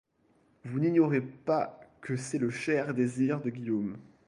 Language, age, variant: French, 19-29, Français de métropole